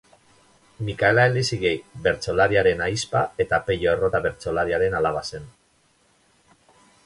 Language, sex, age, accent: Basque, male, 50-59, Mendebalekoa (Araba, Bizkaia, Gipuzkoako mendebaleko herri batzuk)